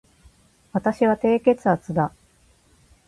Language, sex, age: Japanese, female, 40-49